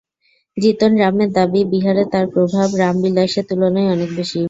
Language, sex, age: Bengali, female, 19-29